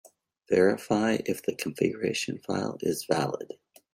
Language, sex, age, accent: English, male, 40-49, United States English